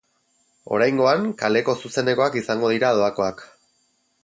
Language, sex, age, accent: Basque, male, 30-39, Erdialdekoa edo Nafarra (Gipuzkoa, Nafarroa)